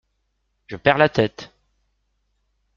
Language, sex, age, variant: French, male, 40-49, Français de métropole